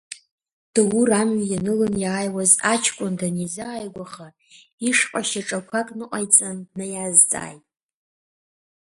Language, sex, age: Abkhazian, female, 19-29